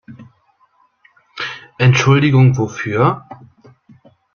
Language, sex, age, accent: German, male, 19-29, Deutschland Deutsch